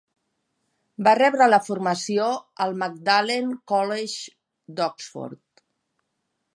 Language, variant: Catalan, Central